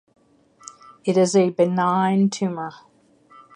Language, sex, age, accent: English, female, 60-69, United States English